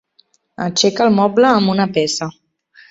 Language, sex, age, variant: Catalan, female, 19-29, Central